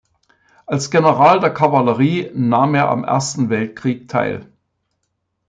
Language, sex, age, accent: German, male, 70-79, Deutschland Deutsch